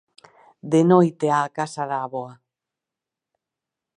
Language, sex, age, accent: Galician, female, 40-49, Oriental (común en zona oriental)